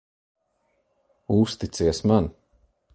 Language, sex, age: Latvian, male, 40-49